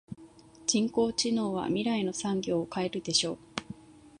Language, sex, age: Japanese, female, 19-29